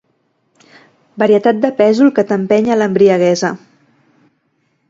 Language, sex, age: Catalan, female, 40-49